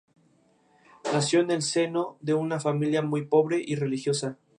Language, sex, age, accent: Spanish, male, 19-29, México